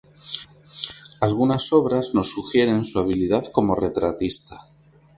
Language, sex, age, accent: Spanish, male, 30-39, España: Sur peninsular (Andalucia, Extremadura, Murcia)